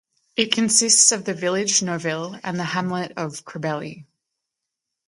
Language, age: English, 30-39